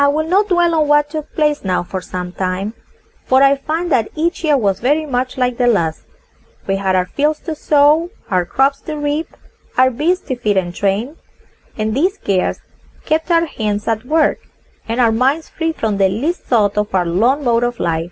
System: none